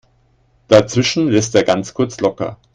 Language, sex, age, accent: German, male, 50-59, Deutschland Deutsch